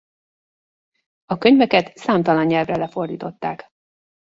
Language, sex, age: Hungarian, female, 40-49